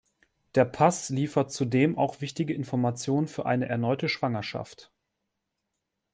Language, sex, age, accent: German, male, 30-39, Deutschland Deutsch